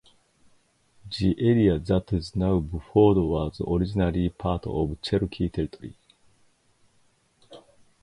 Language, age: English, 50-59